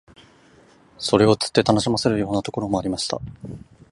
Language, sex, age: Japanese, male, 19-29